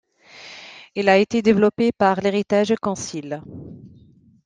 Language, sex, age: French, female, 40-49